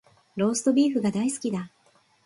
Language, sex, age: Japanese, female, 40-49